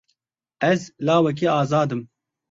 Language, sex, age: Kurdish, male, 19-29